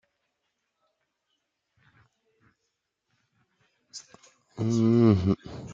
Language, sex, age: French, male, 19-29